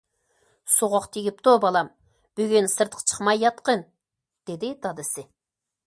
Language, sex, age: Uyghur, female, 40-49